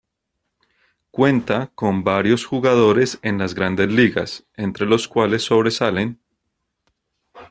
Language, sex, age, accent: Spanish, male, 40-49, Andino-Pacífico: Colombia, Perú, Ecuador, oeste de Bolivia y Venezuela andina